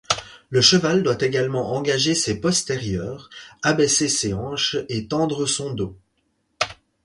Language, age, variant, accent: French, 19-29, Français d'Europe, Français de Suisse